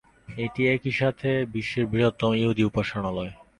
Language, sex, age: Bengali, male, 19-29